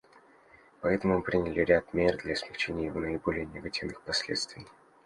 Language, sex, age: Russian, male, 19-29